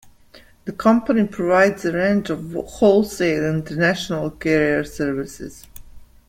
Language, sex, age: English, female, 50-59